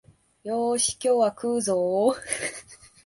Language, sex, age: Japanese, male, 19-29